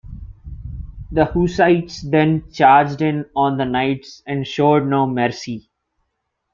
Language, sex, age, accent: English, male, 19-29, India and South Asia (India, Pakistan, Sri Lanka)